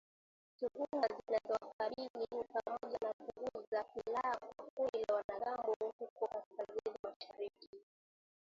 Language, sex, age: Swahili, female, 19-29